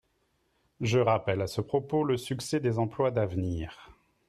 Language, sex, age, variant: French, male, 40-49, Français de métropole